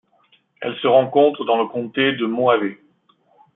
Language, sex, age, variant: French, male, 40-49, Français de métropole